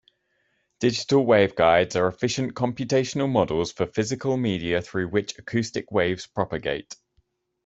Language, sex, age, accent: English, male, 30-39, England English